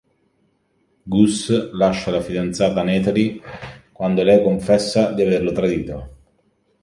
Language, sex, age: Italian, male, 30-39